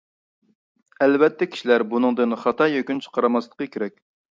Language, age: Uyghur, 30-39